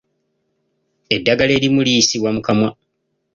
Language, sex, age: Ganda, male, 19-29